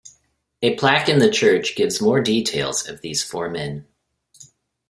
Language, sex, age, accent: English, male, 30-39, United States English